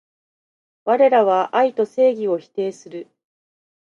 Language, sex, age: Japanese, female, 30-39